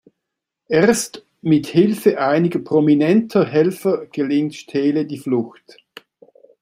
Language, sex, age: German, male, 60-69